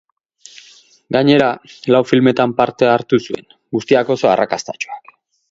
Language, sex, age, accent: Basque, male, 30-39, Erdialdekoa edo Nafarra (Gipuzkoa, Nafarroa)